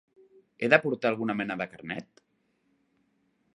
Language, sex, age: Catalan, male, 19-29